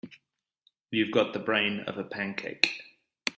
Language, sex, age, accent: English, male, 30-39, Australian English